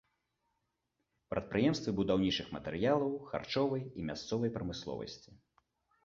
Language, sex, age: Belarusian, male, 30-39